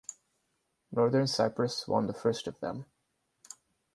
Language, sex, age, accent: English, male, 19-29, India and South Asia (India, Pakistan, Sri Lanka)